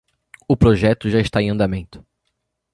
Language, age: Portuguese, 19-29